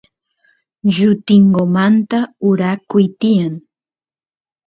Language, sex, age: Santiago del Estero Quichua, female, 30-39